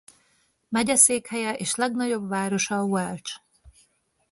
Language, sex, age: Hungarian, female, 40-49